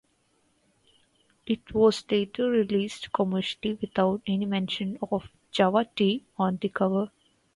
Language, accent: English, India and South Asia (India, Pakistan, Sri Lanka)